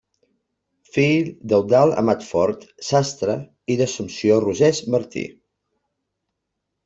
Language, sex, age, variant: Catalan, male, 40-49, Central